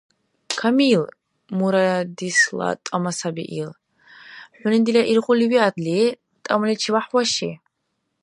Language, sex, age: Dargwa, female, 19-29